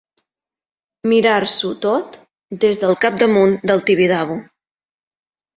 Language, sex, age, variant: Catalan, female, 40-49, Central